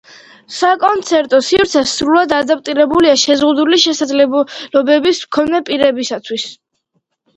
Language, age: Georgian, under 19